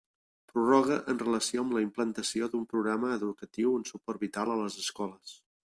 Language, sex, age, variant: Catalan, male, 50-59, Central